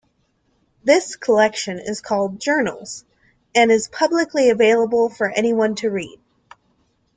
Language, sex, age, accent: English, female, 19-29, United States English